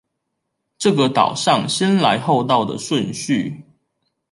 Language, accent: Chinese, 出生地：臺中市